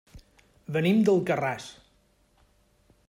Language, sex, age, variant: Catalan, male, 40-49, Balear